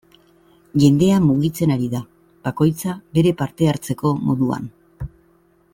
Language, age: Basque, 50-59